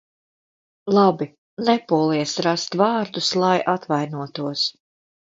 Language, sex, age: Latvian, female, 40-49